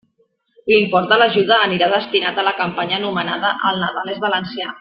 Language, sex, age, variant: Catalan, female, 40-49, Central